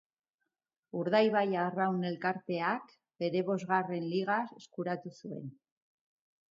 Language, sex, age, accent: Basque, female, 50-59, Mendebalekoa (Araba, Bizkaia, Gipuzkoako mendebaleko herri batzuk)